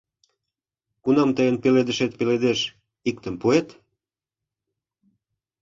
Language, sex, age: Mari, male, 50-59